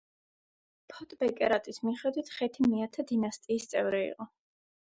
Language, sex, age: Georgian, female, under 19